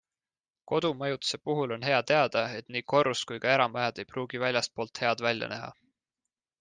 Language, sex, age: Estonian, male, 19-29